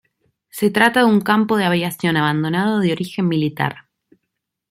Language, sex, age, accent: Spanish, female, 19-29, Rioplatense: Argentina, Uruguay, este de Bolivia, Paraguay